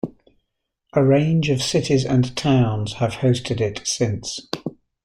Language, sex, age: English, male, 60-69